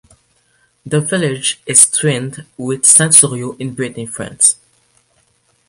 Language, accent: English, United States English